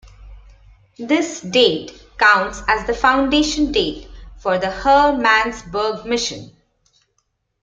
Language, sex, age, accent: English, female, 40-49, India and South Asia (India, Pakistan, Sri Lanka)